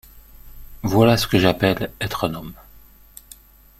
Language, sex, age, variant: French, male, 50-59, Français de métropole